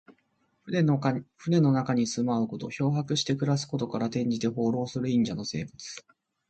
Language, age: Japanese, 30-39